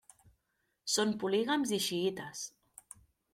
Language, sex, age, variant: Catalan, female, 30-39, Central